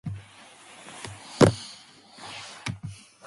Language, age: English, 19-29